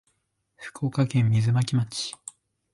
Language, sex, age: Japanese, male, 19-29